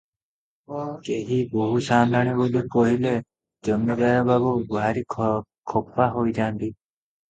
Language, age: Odia, 19-29